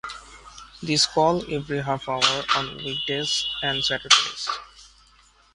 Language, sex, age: English, male, 19-29